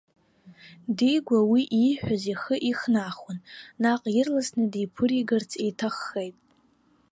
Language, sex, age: Abkhazian, female, 19-29